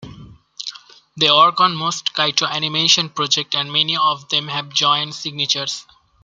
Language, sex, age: English, male, 19-29